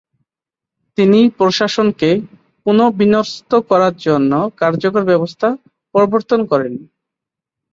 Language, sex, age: Bengali, male, 30-39